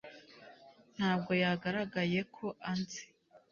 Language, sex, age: Kinyarwanda, female, 19-29